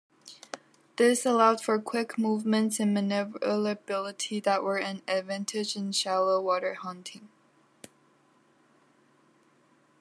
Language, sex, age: English, female, under 19